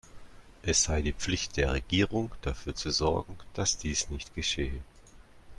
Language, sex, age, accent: German, male, 30-39, Deutschland Deutsch